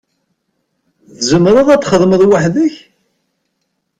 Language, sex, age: Kabyle, male, 50-59